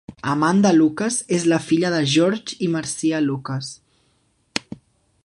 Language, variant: Catalan, Central